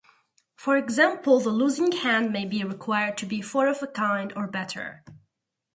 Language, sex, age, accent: English, female, 19-29, United States English